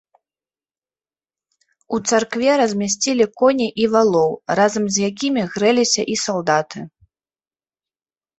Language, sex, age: Belarusian, female, 30-39